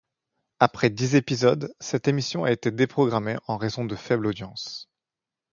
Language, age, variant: French, 19-29, Français de métropole